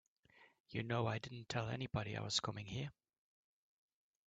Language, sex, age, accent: English, male, 40-49, New Zealand English